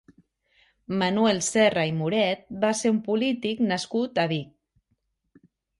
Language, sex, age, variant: Catalan, female, 30-39, Central